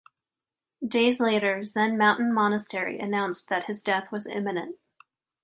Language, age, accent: English, 19-29, United States English